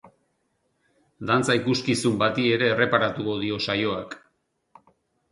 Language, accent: Basque, Erdialdekoa edo Nafarra (Gipuzkoa, Nafarroa)